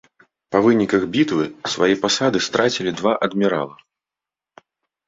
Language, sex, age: Belarusian, male, 30-39